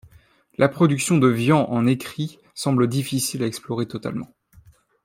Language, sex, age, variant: French, male, 19-29, Français de métropole